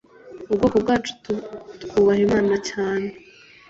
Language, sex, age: Kinyarwanda, female, 19-29